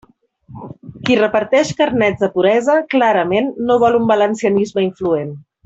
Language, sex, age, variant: Catalan, female, 40-49, Central